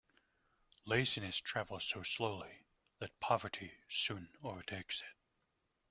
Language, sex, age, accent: English, male, 19-29, United States English